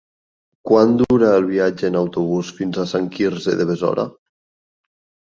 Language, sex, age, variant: Catalan, male, 19-29, Nord-Occidental